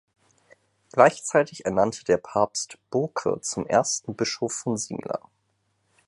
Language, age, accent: German, 19-29, Deutschland Deutsch